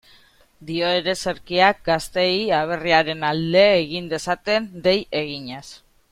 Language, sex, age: Basque, female, 30-39